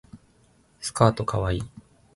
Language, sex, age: Japanese, male, 19-29